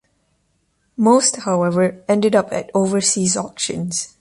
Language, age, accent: English, under 19, United States English